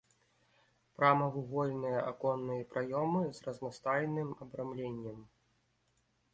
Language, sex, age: Belarusian, male, 19-29